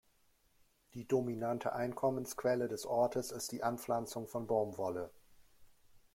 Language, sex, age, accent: German, male, 40-49, Deutschland Deutsch